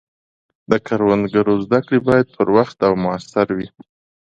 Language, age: Pashto, 30-39